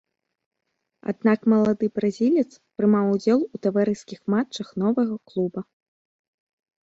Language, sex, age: Belarusian, female, 19-29